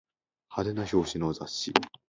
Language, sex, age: Japanese, male, under 19